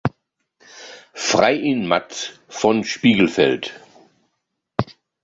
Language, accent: German, Deutschland Deutsch